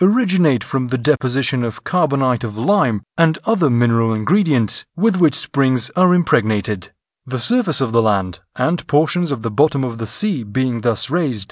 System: none